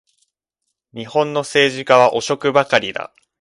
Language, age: Japanese, 19-29